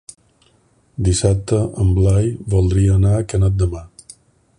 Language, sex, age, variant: Catalan, male, 50-59, Balear